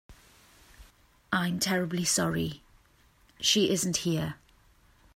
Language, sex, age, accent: English, female, 30-39, England English